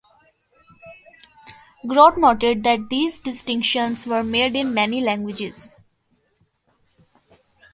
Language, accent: English, India and South Asia (India, Pakistan, Sri Lanka)